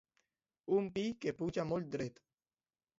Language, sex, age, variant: Catalan, male, under 19, Alacantí